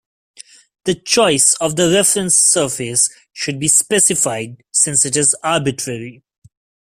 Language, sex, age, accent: English, male, 19-29, India and South Asia (India, Pakistan, Sri Lanka)